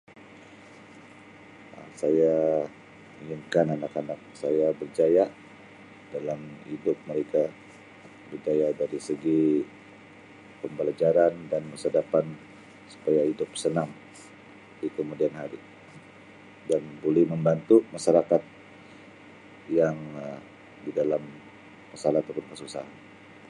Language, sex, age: Sabah Malay, male, 40-49